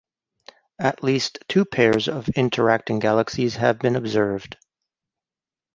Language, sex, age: English, male, 40-49